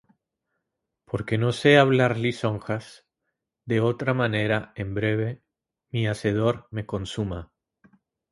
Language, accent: Spanish, Caribe: Cuba, Venezuela, Puerto Rico, República Dominicana, Panamá, Colombia caribeña, México caribeño, Costa del golfo de México